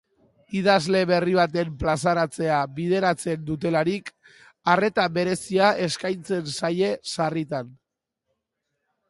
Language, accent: Basque, Mendebalekoa (Araba, Bizkaia, Gipuzkoako mendebaleko herri batzuk)